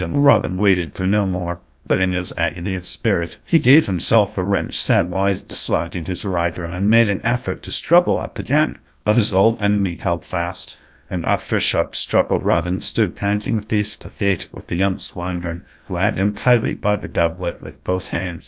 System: TTS, GlowTTS